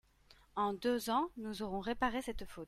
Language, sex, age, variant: French, female, 30-39, Français de métropole